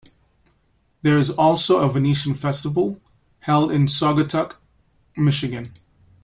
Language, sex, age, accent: English, male, 40-49, United States English